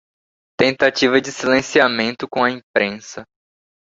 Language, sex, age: Portuguese, male, 19-29